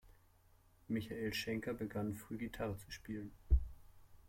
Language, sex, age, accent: German, male, 30-39, Deutschland Deutsch